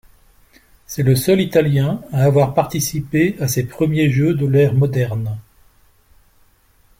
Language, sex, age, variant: French, male, 60-69, Français de métropole